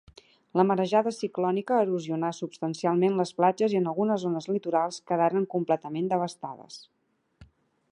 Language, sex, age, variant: Catalan, female, 40-49, Central